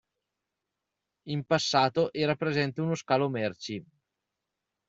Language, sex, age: Italian, male, 30-39